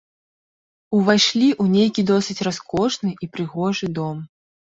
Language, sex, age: Belarusian, female, 30-39